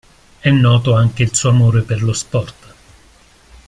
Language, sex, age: Italian, male, 50-59